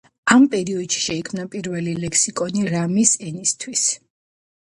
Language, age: Georgian, under 19